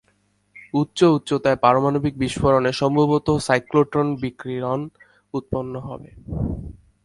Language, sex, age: Bengali, male, 19-29